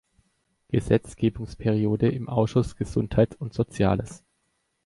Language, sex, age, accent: German, male, 19-29, Deutschland Deutsch